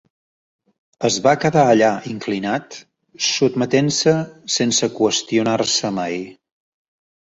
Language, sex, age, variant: Catalan, male, 40-49, Central